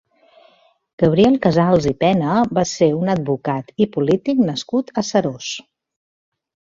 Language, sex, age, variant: Catalan, female, 40-49, Central